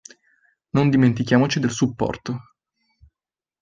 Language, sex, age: Italian, male, 19-29